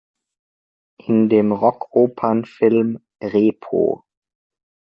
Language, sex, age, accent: German, male, under 19, Österreichisches Deutsch